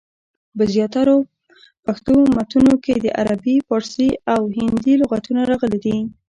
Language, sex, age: Pashto, female, under 19